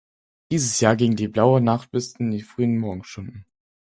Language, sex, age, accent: German, male, under 19, Deutschland Deutsch